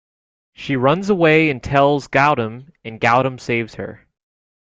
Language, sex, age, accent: English, male, 19-29, United States English